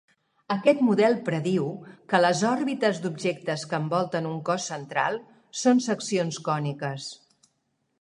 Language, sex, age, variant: Catalan, female, 50-59, Central